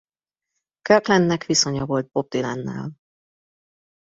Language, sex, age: Hungarian, female, 30-39